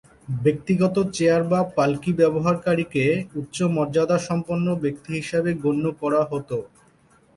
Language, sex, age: Bengali, male, 30-39